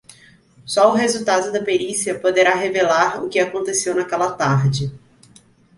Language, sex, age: Portuguese, female, 30-39